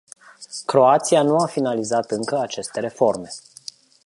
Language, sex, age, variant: Romanian, male, 40-49, Romanian-Romania